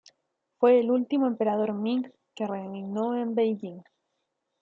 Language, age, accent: Spanish, 19-29, Chileno: Chile, Cuyo